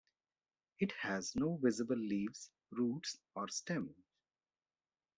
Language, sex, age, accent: English, male, 40-49, India and South Asia (India, Pakistan, Sri Lanka)